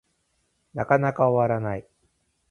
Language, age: Japanese, 30-39